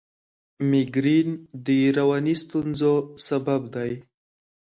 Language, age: Pashto, under 19